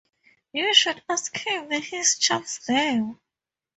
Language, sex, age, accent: English, female, 19-29, Southern African (South Africa, Zimbabwe, Namibia)